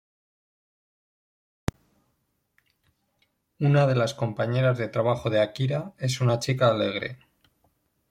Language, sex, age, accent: Spanish, male, 40-49, España: Norte peninsular (Asturias, Castilla y León, Cantabria, País Vasco, Navarra, Aragón, La Rioja, Guadalajara, Cuenca)